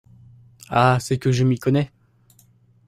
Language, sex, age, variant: French, male, under 19, Français de métropole